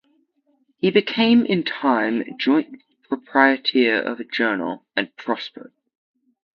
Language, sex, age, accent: English, female, under 19, United States English; Australian English